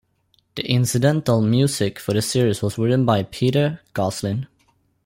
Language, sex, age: English, male, under 19